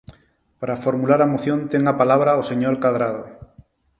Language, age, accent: Galician, 30-39, Neofalante